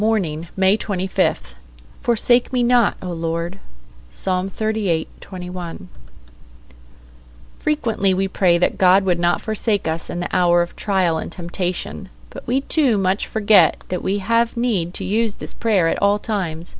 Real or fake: real